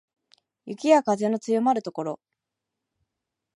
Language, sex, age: Japanese, female, 19-29